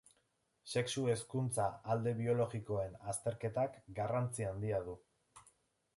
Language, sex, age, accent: Basque, male, 19-29, Erdialdekoa edo Nafarra (Gipuzkoa, Nafarroa)